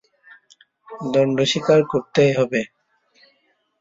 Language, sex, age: Bengali, male, 19-29